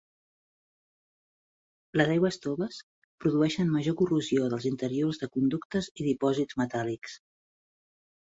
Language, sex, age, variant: Catalan, female, 40-49, Central